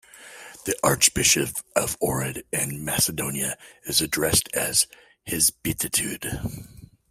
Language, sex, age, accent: English, male, 40-49, United States English